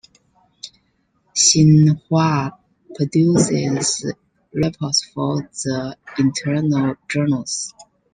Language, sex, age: English, female, 30-39